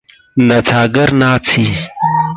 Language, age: Pashto, 30-39